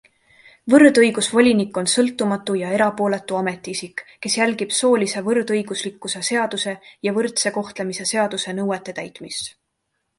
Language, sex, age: Estonian, female, 19-29